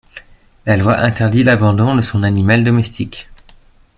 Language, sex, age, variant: French, male, 19-29, Français de métropole